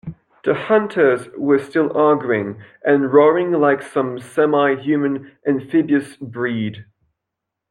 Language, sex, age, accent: English, male, 19-29, Canadian English